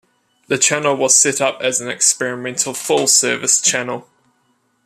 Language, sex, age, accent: English, male, 19-29, New Zealand English